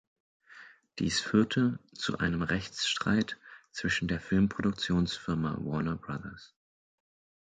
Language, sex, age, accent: German, male, 19-29, Deutschland Deutsch; Hochdeutsch